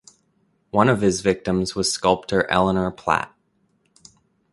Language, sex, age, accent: English, male, 30-39, Canadian English